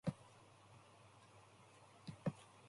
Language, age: English, 19-29